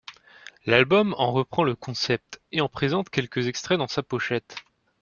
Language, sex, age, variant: French, male, 19-29, Français de métropole